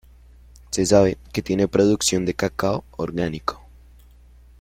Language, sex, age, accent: Spanish, male, under 19, Andino-Pacífico: Colombia, Perú, Ecuador, oeste de Bolivia y Venezuela andina